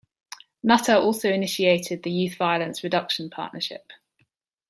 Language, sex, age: English, female, 30-39